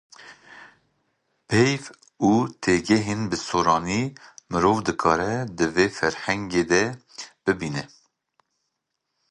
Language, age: Kurdish, 40-49